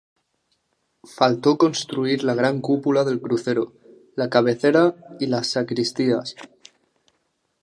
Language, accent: Spanish, España: Norte peninsular (Asturias, Castilla y León, Cantabria, País Vasco, Navarra, Aragón, La Rioja, Guadalajara, Cuenca)